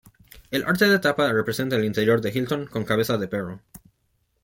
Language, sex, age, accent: Spanish, male, under 19, México